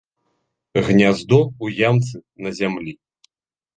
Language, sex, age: Belarusian, male, 30-39